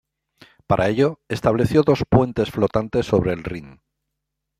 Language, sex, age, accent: Spanish, male, 60-69, España: Centro-Sur peninsular (Madrid, Toledo, Castilla-La Mancha)